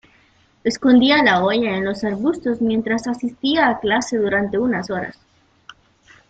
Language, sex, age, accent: Spanish, female, 19-29, América central